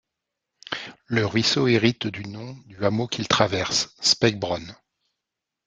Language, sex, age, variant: French, male, 40-49, Français de métropole